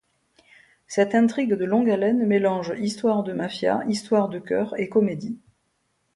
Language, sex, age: French, female, 50-59